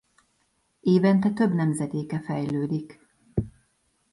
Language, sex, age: Hungarian, female, 40-49